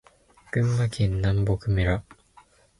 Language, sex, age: Japanese, male, 19-29